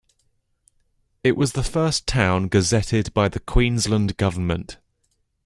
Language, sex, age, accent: English, male, under 19, England English